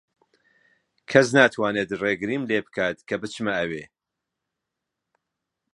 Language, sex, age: Central Kurdish, male, 50-59